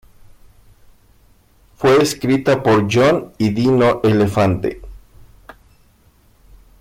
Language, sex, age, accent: Spanish, male, 40-49, México